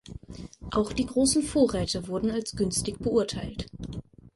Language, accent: German, Deutschland Deutsch